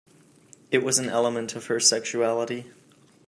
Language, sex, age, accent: English, male, 19-29, United States English